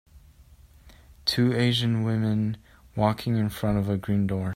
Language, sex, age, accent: English, male, 19-29, United States English